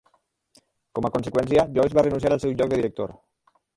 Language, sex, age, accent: Catalan, male, 50-59, valencià